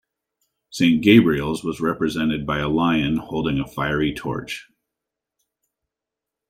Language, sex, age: English, male, 40-49